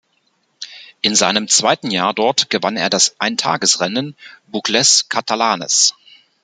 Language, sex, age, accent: German, male, 40-49, Deutschland Deutsch